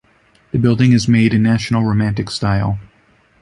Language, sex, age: English, male, 30-39